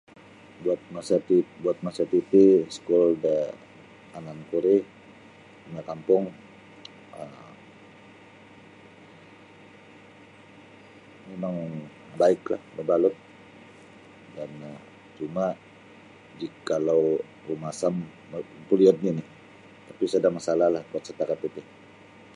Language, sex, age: Sabah Bisaya, male, 40-49